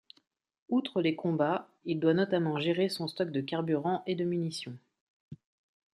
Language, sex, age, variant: French, female, 40-49, Français de métropole